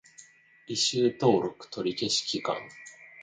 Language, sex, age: Japanese, male, 30-39